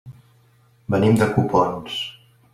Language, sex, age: Catalan, male, 50-59